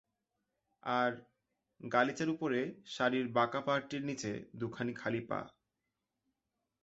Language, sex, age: Bengali, male, 19-29